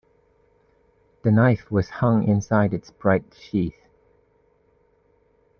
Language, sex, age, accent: English, male, 30-39, Canadian English